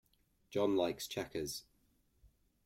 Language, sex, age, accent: English, male, 19-29, England English